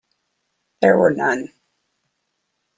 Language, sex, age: English, female, 50-59